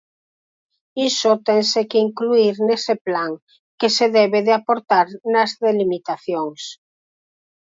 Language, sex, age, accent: Galician, female, 50-59, Normativo (estándar)